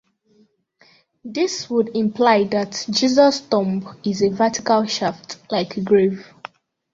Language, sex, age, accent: English, female, under 19, Southern African (South Africa, Zimbabwe, Namibia)